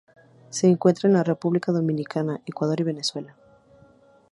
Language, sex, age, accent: Spanish, female, 19-29, México